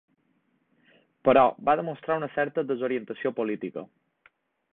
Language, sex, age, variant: Catalan, male, 19-29, Balear